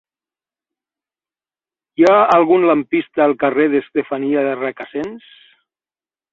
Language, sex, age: Catalan, male, 50-59